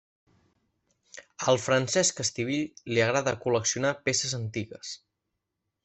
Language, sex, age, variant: Catalan, male, 19-29, Central